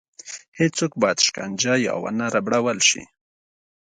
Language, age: Pashto, 30-39